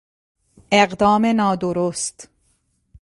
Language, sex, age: Persian, female, 40-49